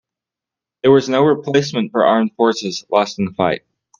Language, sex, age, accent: English, male, 19-29, United States English